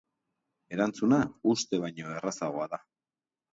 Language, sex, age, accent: Basque, male, 40-49, Erdialdekoa edo Nafarra (Gipuzkoa, Nafarroa)